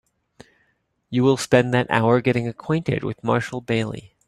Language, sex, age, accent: English, male, 30-39, United States English